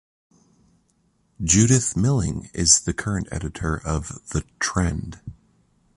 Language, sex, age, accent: English, male, 30-39, Canadian English